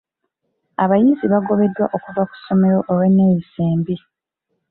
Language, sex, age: Ganda, female, 19-29